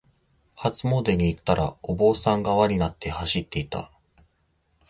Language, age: Japanese, 19-29